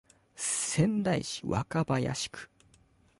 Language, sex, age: Japanese, male, 19-29